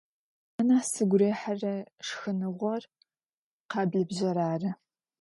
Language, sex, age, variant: Adyghe, female, 19-29, Адыгабзэ (Кирил, пстэумэ зэдыряе)